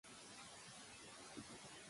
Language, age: English, 19-29